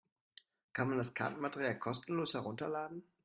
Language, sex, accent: German, male, Deutschland Deutsch